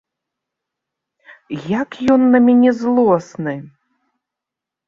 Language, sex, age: Belarusian, female, 30-39